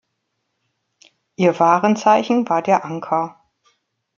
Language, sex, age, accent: German, female, 40-49, Deutschland Deutsch